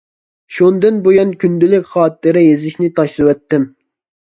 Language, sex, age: Uyghur, male, 19-29